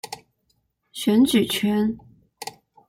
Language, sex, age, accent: Chinese, female, 19-29, 出生地：四川省